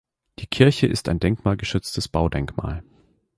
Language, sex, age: German, male, 19-29